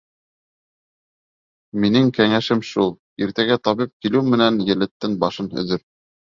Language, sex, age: Bashkir, male, 19-29